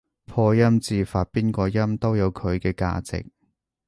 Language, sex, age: Cantonese, male, 30-39